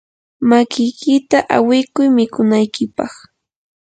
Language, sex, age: Yanahuanca Pasco Quechua, female, 30-39